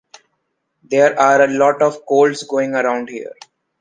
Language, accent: English, India and South Asia (India, Pakistan, Sri Lanka)